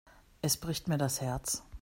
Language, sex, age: German, female, 40-49